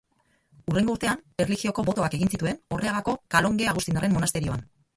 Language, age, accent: Basque, 50-59, Erdialdekoa edo Nafarra (Gipuzkoa, Nafarroa)